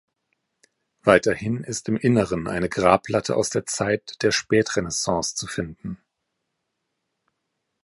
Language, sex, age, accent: German, male, 30-39, Deutschland Deutsch